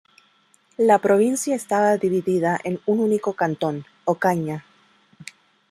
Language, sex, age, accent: Spanish, female, 30-39, América central